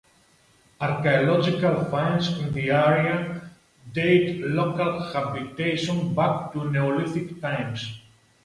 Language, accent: English, Greek